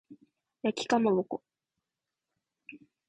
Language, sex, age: Japanese, female, under 19